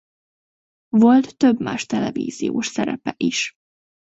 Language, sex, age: Hungarian, female, 19-29